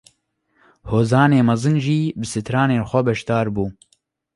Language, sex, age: Kurdish, male, 19-29